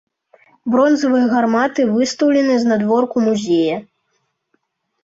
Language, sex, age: Belarusian, male, 30-39